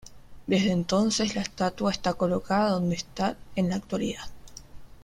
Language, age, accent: Spanish, under 19, Rioplatense: Argentina, Uruguay, este de Bolivia, Paraguay